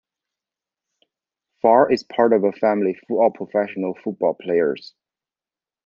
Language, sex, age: English, male, 40-49